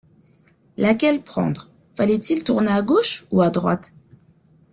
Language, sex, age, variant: French, female, 30-39, Français de métropole